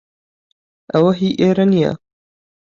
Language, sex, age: Central Kurdish, male, 19-29